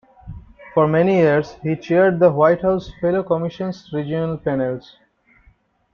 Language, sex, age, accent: English, male, 19-29, India and South Asia (India, Pakistan, Sri Lanka)